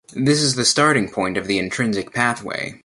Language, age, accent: English, 19-29, United States English